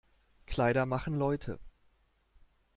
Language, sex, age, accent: German, male, 40-49, Deutschland Deutsch